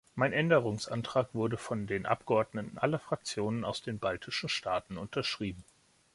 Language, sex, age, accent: German, male, 40-49, Deutschland Deutsch